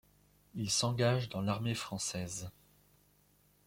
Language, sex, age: French, male, 19-29